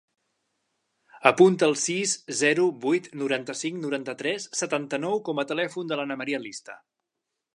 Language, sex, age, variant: Catalan, male, 40-49, Central